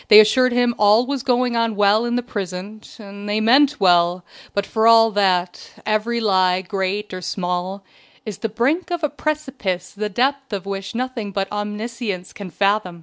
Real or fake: real